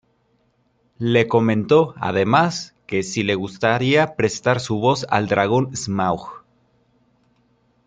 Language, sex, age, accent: Spanish, male, 19-29, México